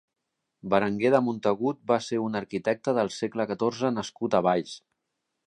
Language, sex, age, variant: Catalan, male, 40-49, Central